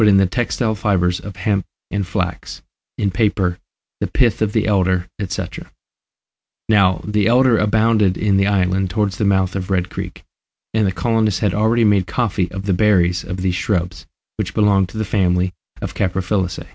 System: none